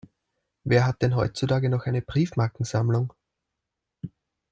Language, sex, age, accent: German, male, 30-39, Österreichisches Deutsch